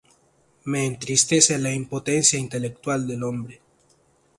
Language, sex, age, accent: Spanish, male, 19-29, Andino-Pacífico: Colombia, Perú, Ecuador, oeste de Bolivia y Venezuela andina